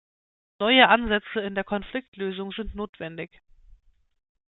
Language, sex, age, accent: German, female, 19-29, Deutschland Deutsch